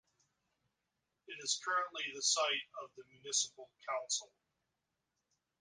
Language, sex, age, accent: English, male, 50-59, United States English